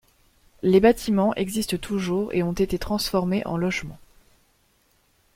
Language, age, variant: French, 19-29, Français de métropole